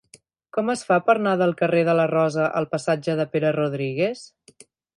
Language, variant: Catalan, Central